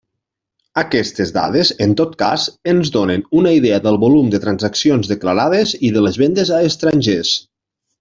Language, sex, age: Catalan, male, 40-49